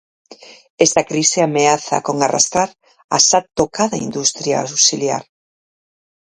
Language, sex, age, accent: Galician, female, 50-59, Normativo (estándar)